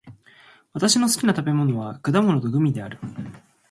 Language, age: Japanese, 19-29